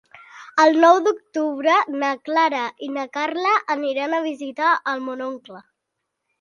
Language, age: Catalan, under 19